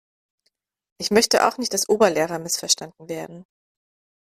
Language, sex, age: German, female, 30-39